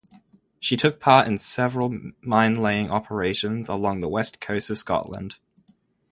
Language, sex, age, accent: English, male, 19-29, Australian English